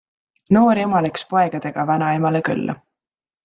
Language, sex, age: Estonian, female, 19-29